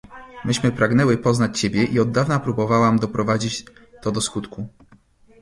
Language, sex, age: Polish, male, 30-39